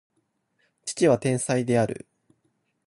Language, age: Japanese, under 19